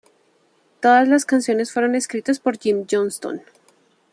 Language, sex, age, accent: Spanish, female, 30-39, Caribe: Cuba, Venezuela, Puerto Rico, República Dominicana, Panamá, Colombia caribeña, México caribeño, Costa del golfo de México